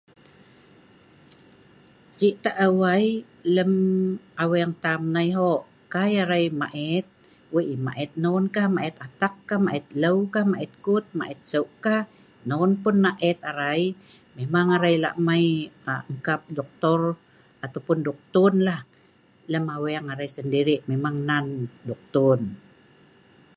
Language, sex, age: Sa'ban, female, 50-59